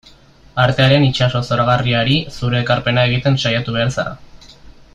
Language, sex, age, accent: Basque, male, 19-29, Mendebalekoa (Araba, Bizkaia, Gipuzkoako mendebaleko herri batzuk)